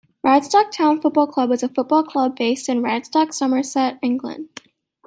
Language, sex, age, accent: English, female, under 19, United States English